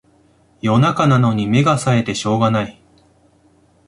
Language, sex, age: Japanese, male, 19-29